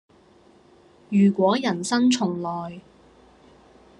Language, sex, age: Cantonese, female, 19-29